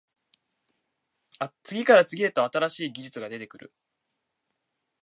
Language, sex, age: Japanese, male, 19-29